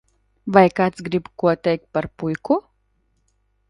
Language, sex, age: Latvian, female, 19-29